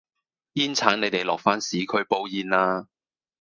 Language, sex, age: Cantonese, male, 30-39